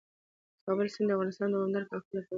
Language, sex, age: Pashto, female, 19-29